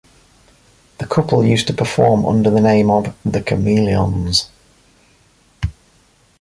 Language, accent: English, England English